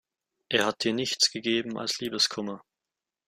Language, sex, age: German, male, under 19